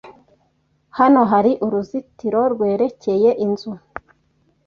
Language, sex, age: Kinyarwanda, female, 19-29